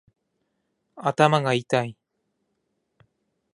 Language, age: Japanese, 40-49